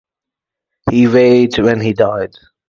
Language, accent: English, England English